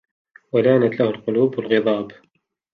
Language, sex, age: Arabic, male, 19-29